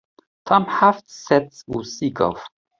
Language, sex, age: Kurdish, male, 40-49